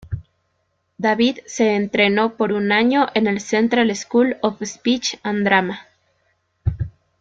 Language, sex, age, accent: Spanish, female, 19-29, Andino-Pacífico: Colombia, Perú, Ecuador, oeste de Bolivia y Venezuela andina